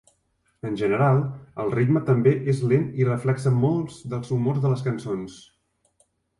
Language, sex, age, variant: Catalan, male, 40-49, Central